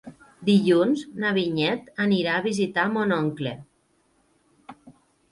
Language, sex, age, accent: Catalan, female, 30-39, valencià